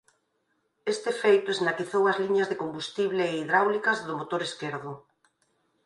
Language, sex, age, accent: Galician, female, 50-59, Central (sen gheada)